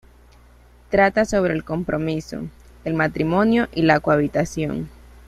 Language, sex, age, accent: Spanish, female, 19-29, Caribe: Cuba, Venezuela, Puerto Rico, República Dominicana, Panamá, Colombia caribeña, México caribeño, Costa del golfo de México